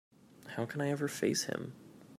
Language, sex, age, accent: English, male, 19-29, United States English